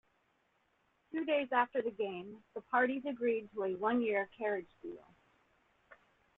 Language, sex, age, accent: English, female, 40-49, United States English